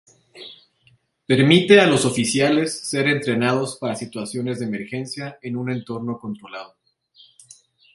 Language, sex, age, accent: Spanish, male, 30-39, México